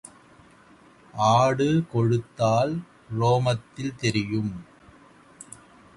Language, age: Tamil, 40-49